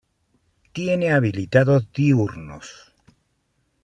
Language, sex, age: Spanish, male, 50-59